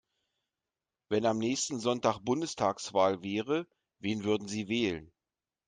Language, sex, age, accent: German, male, 40-49, Deutschland Deutsch